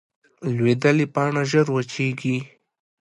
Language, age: Pashto, 19-29